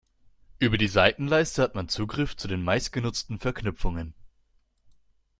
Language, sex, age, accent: German, male, 19-29, Deutschland Deutsch